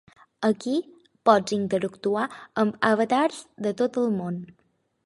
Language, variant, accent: Catalan, Balear, mallorquí